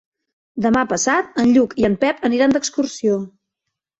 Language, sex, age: Catalan, female, 30-39